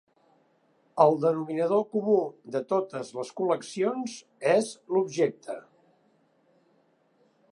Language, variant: Catalan, Nord-Occidental